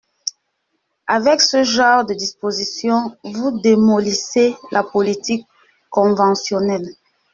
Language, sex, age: French, female, 19-29